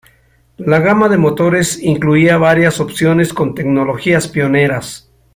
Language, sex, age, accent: Spanish, male, 70-79, México